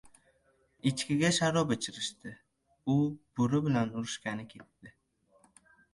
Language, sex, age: Uzbek, male, under 19